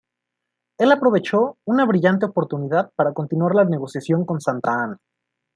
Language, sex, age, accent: Spanish, male, 19-29, México